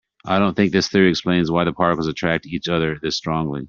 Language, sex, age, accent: English, male, 50-59, United States English